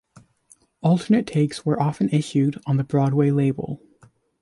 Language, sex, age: English, male, under 19